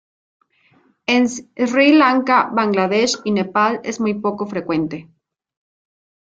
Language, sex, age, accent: Spanish, female, 30-39, México